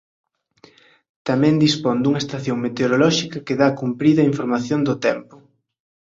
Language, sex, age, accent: Galician, male, 19-29, Central (sen gheada)